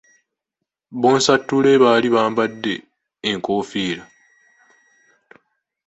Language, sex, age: Ganda, male, 19-29